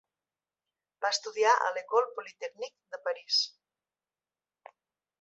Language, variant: Catalan, Central